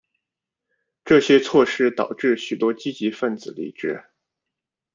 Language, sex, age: Chinese, male, 40-49